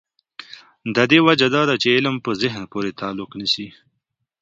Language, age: Pashto, 30-39